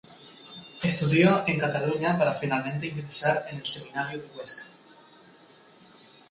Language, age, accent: Spanish, 19-29, España: Islas Canarias